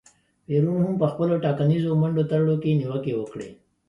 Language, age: Pashto, 30-39